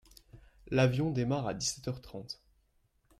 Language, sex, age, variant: French, male, 19-29, Français de métropole